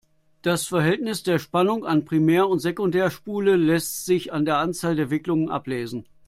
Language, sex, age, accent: German, male, 50-59, Deutschland Deutsch